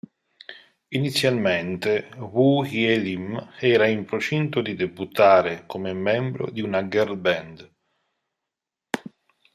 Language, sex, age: Italian, male, 40-49